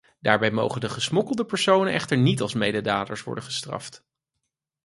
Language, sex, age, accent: Dutch, male, 30-39, Nederlands Nederlands